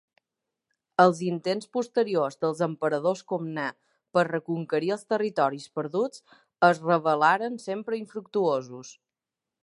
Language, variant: Catalan, Balear